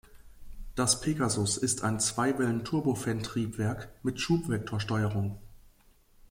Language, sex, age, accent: German, male, 19-29, Deutschland Deutsch